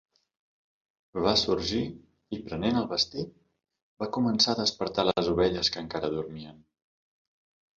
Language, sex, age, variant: Catalan, male, 40-49, Central